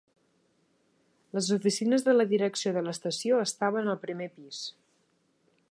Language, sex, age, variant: Catalan, female, 30-39, Central